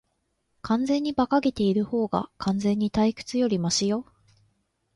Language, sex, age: Japanese, female, 19-29